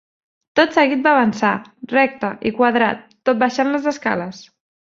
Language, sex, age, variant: Catalan, female, 30-39, Central